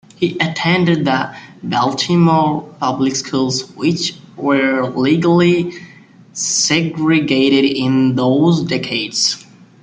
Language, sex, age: English, male, 19-29